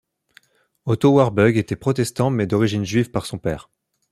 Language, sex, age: French, male, 19-29